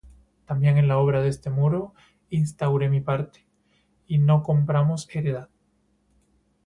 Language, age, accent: Spanish, 19-29, Andino-Pacífico: Colombia, Perú, Ecuador, oeste de Bolivia y Venezuela andina